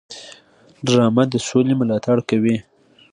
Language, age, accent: Pashto, 19-29, معیاري پښتو